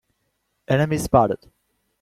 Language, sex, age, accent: English, male, 19-29, United States English